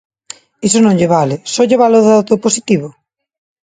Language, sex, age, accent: Galician, female, 30-39, Neofalante